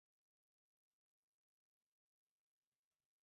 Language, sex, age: Swahili, female, 19-29